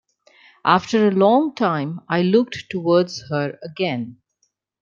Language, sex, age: English, female, under 19